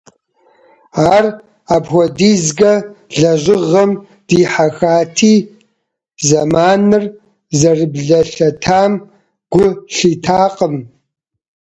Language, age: Kabardian, 40-49